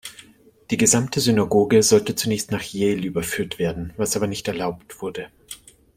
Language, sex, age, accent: German, male, 30-39, Deutschland Deutsch